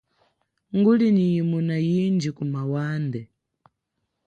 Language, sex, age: Chokwe, female, 19-29